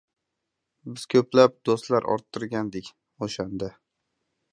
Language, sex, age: Uzbek, male, 19-29